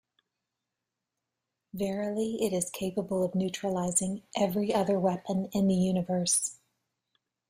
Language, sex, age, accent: English, female, 40-49, United States English